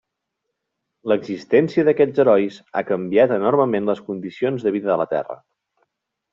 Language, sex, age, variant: Catalan, male, 30-39, Nord-Occidental